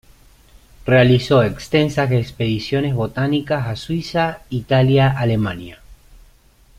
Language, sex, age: Spanish, male, 30-39